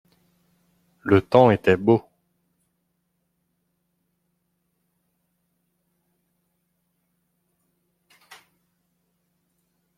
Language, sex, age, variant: French, male, 30-39, Français de métropole